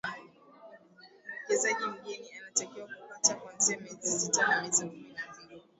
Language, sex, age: Swahili, female, 19-29